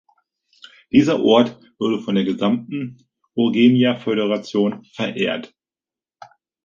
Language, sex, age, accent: German, male, 30-39, Deutschland Deutsch